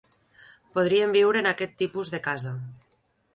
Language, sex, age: Catalan, female, 30-39